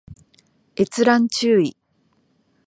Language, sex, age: Japanese, female, 19-29